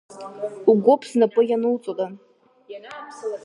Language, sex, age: Abkhazian, female, under 19